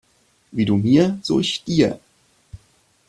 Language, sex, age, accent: German, male, 30-39, Deutschland Deutsch